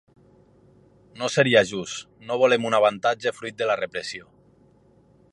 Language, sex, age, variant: Catalan, male, 30-39, Nord-Occidental